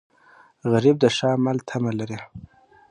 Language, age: Pashto, 19-29